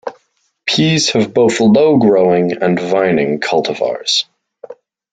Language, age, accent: English, 19-29, Irish English